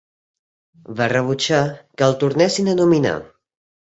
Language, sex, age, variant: Catalan, male, under 19, Central